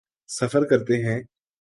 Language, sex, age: Urdu, male, 19-29